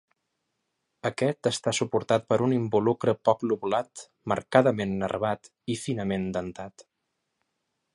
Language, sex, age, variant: Catalan, male, 19-29, Central